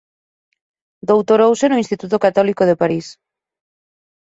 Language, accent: Galician, Normativo (estándar)